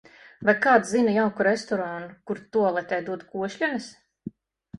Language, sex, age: Latvian, female, 40-49